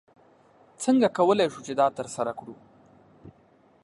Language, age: Pashto, 30-39